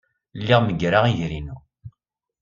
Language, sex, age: Kabyle, male, 40-49